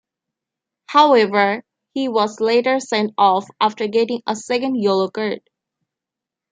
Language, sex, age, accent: English, female, 19-29, India and South Asia (India, Pakistan, Sri Lanka)